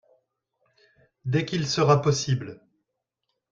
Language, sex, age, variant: French, male, 40-49, Français de métropole